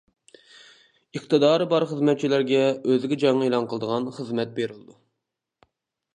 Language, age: Uyghur, 30-39